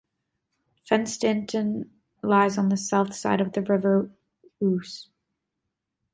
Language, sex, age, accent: English, female, 19-29, United States English